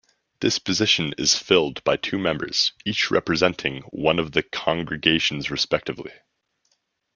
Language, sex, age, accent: English, male, 19-29, Canadian English